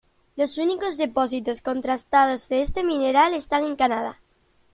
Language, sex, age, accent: Spanish, female, under 19, España: Sur peninsular (Andalucia, Extremadura, Murcia)